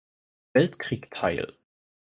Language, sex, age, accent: German, male, 19-29, Deutschland Deutsch